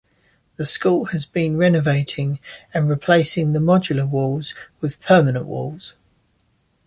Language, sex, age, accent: English, male, 30-39, England English